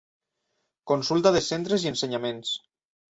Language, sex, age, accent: Catalan, male, 19-29, valencià